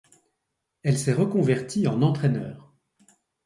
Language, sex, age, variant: French, male, 60-69, Français de métropole